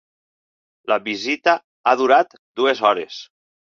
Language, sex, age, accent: Catalan, male, 50-59, valencià